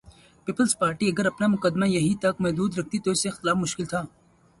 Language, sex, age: Urdu, male, 19-29